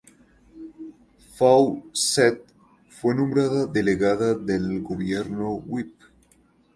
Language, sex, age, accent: Spanish, male, 19-29, Andino-Pacífico: Colombia, Perú, Ecuador, oeste de Bolivia y Venezuela andina